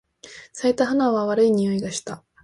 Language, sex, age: Japanese, female, 19-29